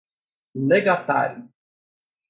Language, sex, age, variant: Portuguese, male, 19-29, Portuguese (Brasil)